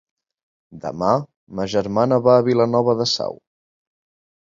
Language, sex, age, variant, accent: Catalan, male, 19-29, Central, central